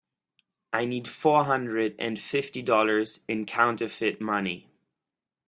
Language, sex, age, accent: English, male, 19-29, United States English